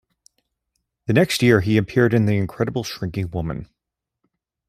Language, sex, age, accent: English, male, 40-49, United States English